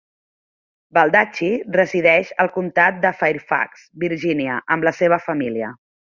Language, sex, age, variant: Catalan, female, 40-49, Central